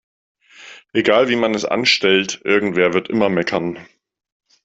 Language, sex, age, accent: German, male, 30-39, Deutschland Deutsch